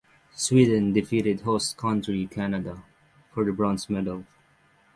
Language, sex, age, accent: English, male, 30-39, United States English; Filipino